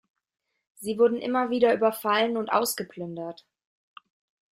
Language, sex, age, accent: German, female, 19-29, Deutschland Deutsch